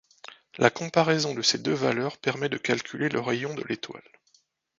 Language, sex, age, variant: French, male, 50-59, Français de métropole